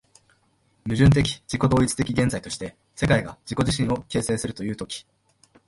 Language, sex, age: Japanese, male, 19-29